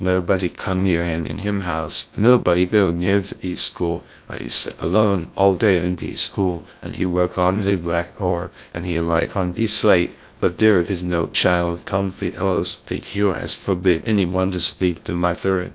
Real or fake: fake